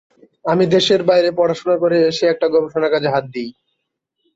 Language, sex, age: Bengali, male, 19-29